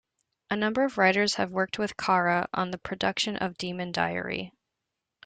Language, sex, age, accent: English, female, 19-29, Canadian English